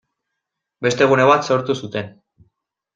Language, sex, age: Basque, male, 19-29